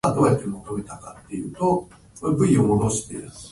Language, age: Japanese, 19-29